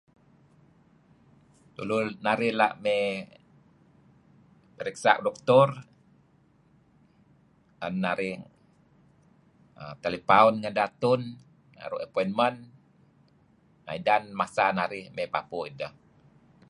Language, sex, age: Kelabit, male, 50-59